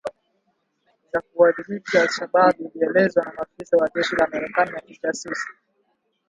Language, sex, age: Swahili, male, 19-29